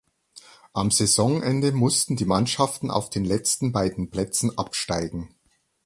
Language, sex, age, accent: German, male, 50-59, Deutschland Deutsch